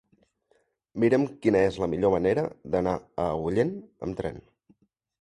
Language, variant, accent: Catalan, Central, gironí